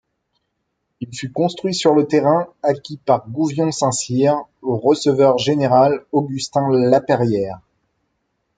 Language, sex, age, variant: French, male, 30-39, Français de métropole